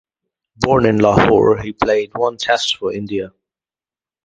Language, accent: English, England English